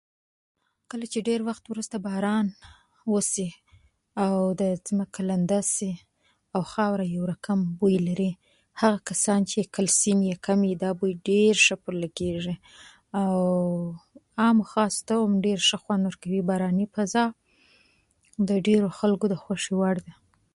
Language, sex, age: Pashto, female, 19-29